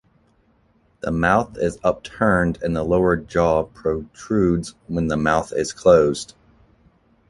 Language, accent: English, United States English